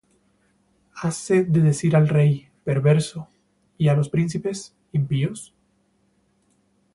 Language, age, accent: Spanish, 19-29, Andino-Pacífico: Colombia, Perú, Ecuador, oeste de Bolivia y Venezuela andina